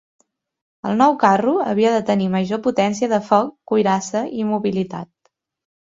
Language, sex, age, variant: Catalan, female, 19-29, Central